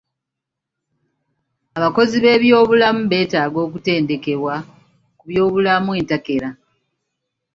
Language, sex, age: Ganda, female, 19-29